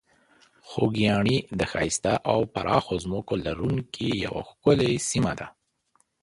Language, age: Pashto, 30-39